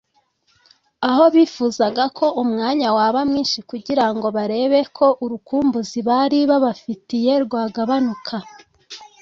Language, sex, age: Kinyarwanda, female, 19-29